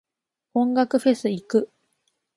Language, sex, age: Japanese, female, 19-29